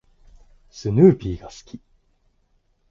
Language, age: Japanese, 19-29